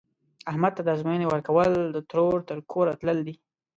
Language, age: Pashto, 19-29